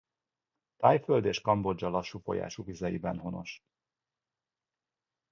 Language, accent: Hungarian, budapesti